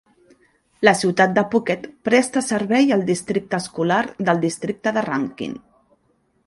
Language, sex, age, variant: Catalan, female, 40-49, Central